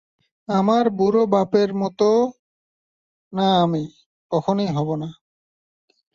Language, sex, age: Bengali, male, 19-29